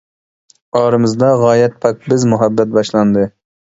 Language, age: Uyghur, 19-29